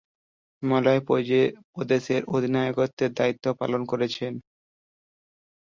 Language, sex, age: Bengali, male, 19-29